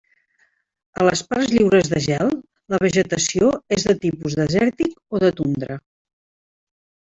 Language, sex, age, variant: Catalan, female, 60-69, Central